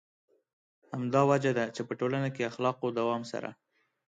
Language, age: Pashto, 19-29